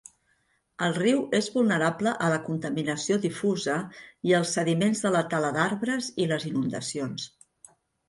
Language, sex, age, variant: Catalan, female, 50-59, Central